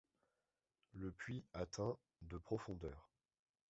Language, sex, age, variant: French, male, 30-39, Français de métropole